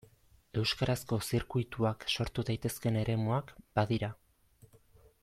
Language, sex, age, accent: Basque, male, 19-29, Erdialdekoa edo Nafarra (Gipuzkoa, Nafarroa)